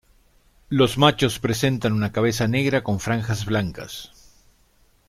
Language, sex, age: Spanish, male, 50-59